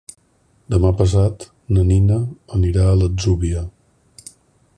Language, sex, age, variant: Catalan, male, 50-59, Balear